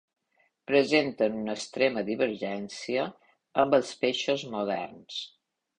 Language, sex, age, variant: Catalan, female, 50-59, Balear